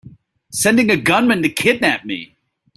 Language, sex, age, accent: English, male, 30-39, United States English